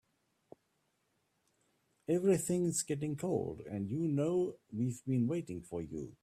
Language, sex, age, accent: English, male, 60-69, Southern African (South Africa, Zimbabwe, Namibia)